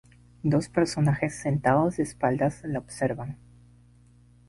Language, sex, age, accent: Spanish, male, under 19, Andino-Pacífico: Colombia, Perú, Ecuador, oeste de Bolivia y Venezuela andina